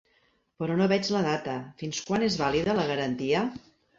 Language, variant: Catalan, Central